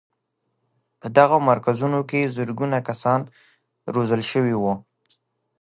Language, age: Pashto, 30-39